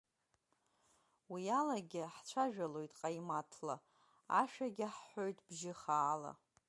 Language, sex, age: Abkhazian, female, 40-49